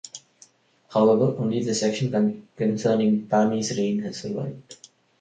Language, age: English, 19-29